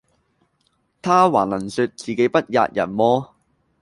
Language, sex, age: Cantonese, male, 19-29